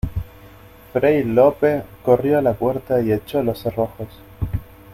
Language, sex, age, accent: Spanish, male, 19-29, Rioplatense: Argentina, Uruguay, este de Bolivia, Paraguay